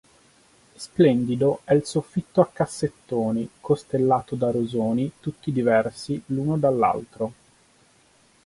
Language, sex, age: Italian, male, 30-39